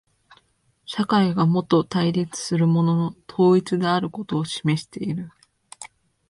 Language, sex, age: Japanese, female, 19-29